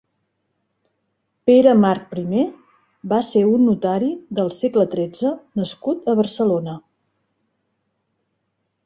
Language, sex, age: Catalan, female, 40-49